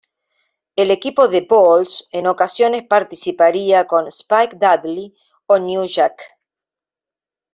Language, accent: Spanish, Rioplatense: Argentina, Uruguay, este de Bolivia, Paraguay